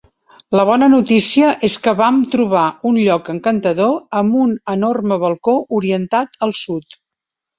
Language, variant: Catalan, Central